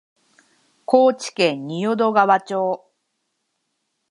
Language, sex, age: Japanese, female, 30-39